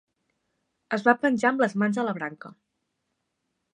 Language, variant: Catalan, Central